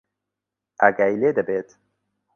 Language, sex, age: Central Kurdish, male, 19-29